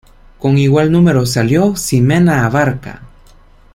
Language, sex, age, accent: Spanish, male, 19-29, América central